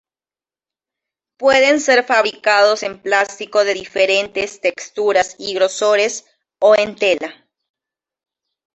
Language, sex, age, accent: Spanish, female, 19-29, Andino-Pacífico: Colombia, Perú, Ecuador, oeste de Bolivia y Venezuela andina